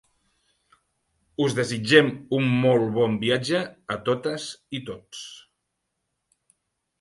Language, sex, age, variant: Catalan, male, 50-59, Central